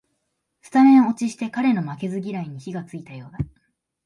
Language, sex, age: Japanese, female, 19-29